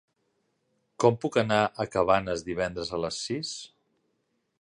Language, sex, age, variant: Catalan, male, 50-59, Central